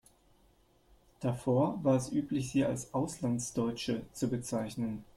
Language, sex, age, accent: German, male, 19-29, Deutschland Deutsch